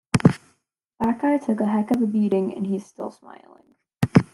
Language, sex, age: English, female, under 19